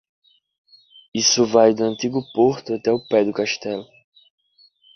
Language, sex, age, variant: Portuguese, male, under 19, Portuguese (Brasil)